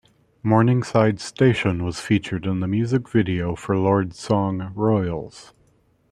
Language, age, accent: English, 40-49, United States English